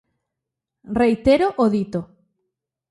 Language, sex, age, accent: Galician, female, 40-49, Normativo (estándar)